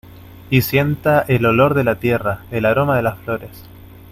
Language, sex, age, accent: Spanish, male, 19-29, Rioplatense: Argentina, Uruguay, este de Bolivia, Paraguay